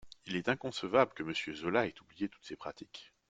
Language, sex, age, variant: French, male, 30-39, Français de métropole